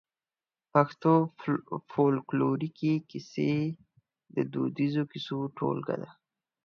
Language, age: Pashto, 19-29